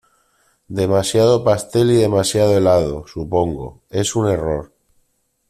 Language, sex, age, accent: Spanish, male, 40-49, España: Norte peninsular (Asturias, Castilla y León, Cantabria, País Vasco, Navarra, Aragón, La Rioja, Guadalajara, Cuenca)